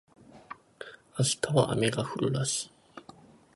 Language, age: Japanese, 19-29